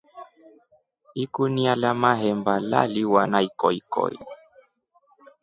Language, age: Rombo, 19-29